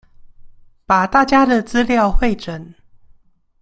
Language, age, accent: Chinese, 19-29, 出生地：桃園市